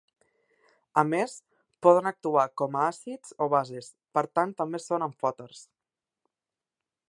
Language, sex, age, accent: Catalan, male, 19-29, Barcelona